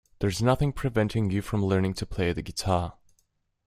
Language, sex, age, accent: English, male, 30-39, United States English